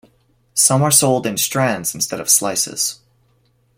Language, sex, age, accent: English, male, 19-29, Canadian English